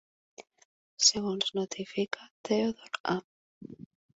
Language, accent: Catalan, valencià